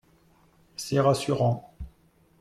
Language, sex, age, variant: French, male, 40-49, Français de métropole